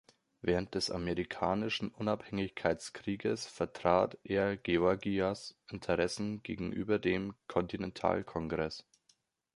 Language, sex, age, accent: German, male, 19-29, Deutschland Deutsch